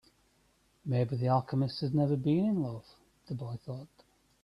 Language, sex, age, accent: English, male, 50-59, England English